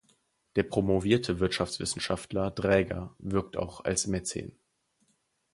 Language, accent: German, Deutschland Deutsch